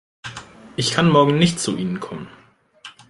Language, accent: German, Deutschland Deutsch